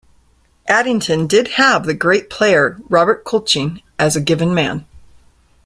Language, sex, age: English, female, 50-59